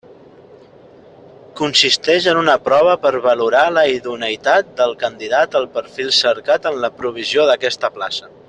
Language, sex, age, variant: Catalan, male, 30-39, Central